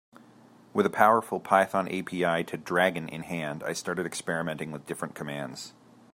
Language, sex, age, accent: English, male, 30-39, Canadian English